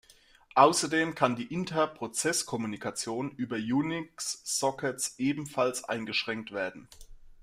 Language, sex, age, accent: German, male, 19-29, Deutschland Deutsch